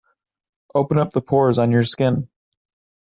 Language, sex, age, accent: English, male, 19-29, United States English